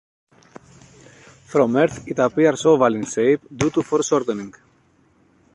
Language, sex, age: English, male, 40-49